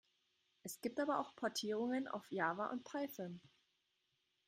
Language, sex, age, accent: German, female, 19-29, Deutschland Deutsch